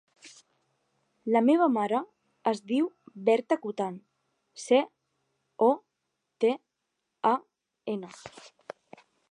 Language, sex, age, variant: Catalan, male, 19-29, Central